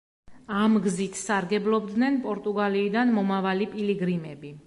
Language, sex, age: Georgian, female, 30-39